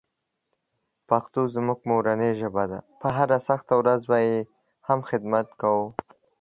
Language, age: Pashto, 19-29